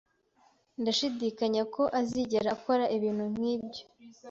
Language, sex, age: Kinyarwanda, female, 19-29